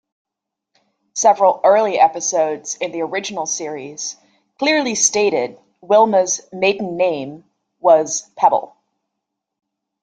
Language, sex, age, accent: English, female, 30-39, United States English